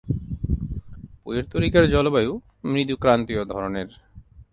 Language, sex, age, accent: Bengali, male, 19-29, Native